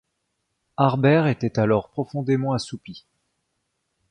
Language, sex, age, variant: French, male, 30-39, Français de métropole